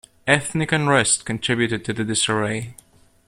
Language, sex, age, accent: English, male, 19-29, Scottish English